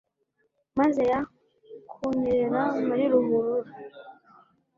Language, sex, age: Kinyarwanda, female, 19-29